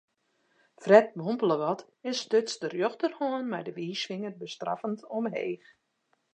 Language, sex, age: Western Frisian, female, 40-49